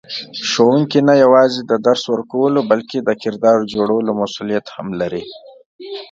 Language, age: Pashto, 30-39